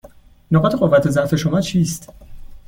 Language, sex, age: Persian, male, 19-29